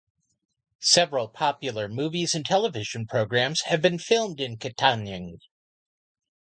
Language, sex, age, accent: English, male, 60-69, United States English